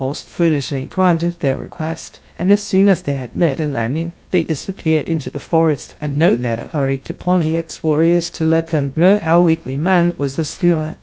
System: TTS, GlowTTS